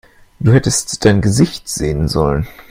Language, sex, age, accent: German, male, 19-29, Deutschland Deutsch